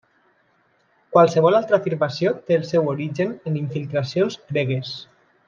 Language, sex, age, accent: Catalan, male, 30-39, valencià